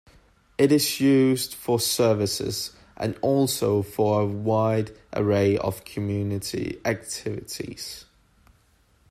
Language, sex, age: English, male, 19-29